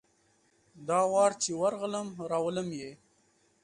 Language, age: Pashto, 19-29